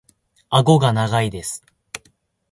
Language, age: Japanese, 19-29